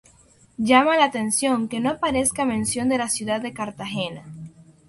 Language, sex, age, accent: Spanish, female, under 19, Caribe: Cuba, Venezuela, Puerto Rico, República Dominicana, Panamá, Colombia caribeña, México caribeño, Costa del golfo de México